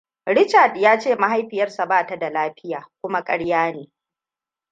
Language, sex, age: Hausa, female, 30-39